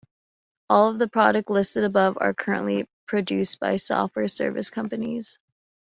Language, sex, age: English, female, 19-29